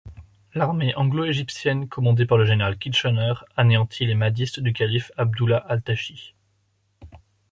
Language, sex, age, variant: French, male, 19-29, Français de métropole